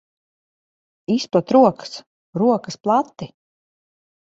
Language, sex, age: Latvian, female, 40-49